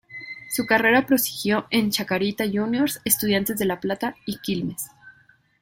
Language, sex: Spanish, female